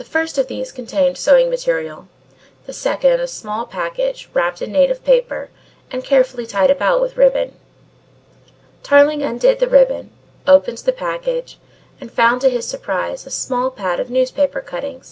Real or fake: real